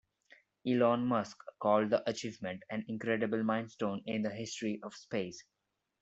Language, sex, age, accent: English, male, 19-29, India and South Asia (India, Pakistan, Sri Lanka)